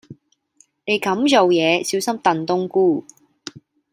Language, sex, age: Cantonese, female, 19-29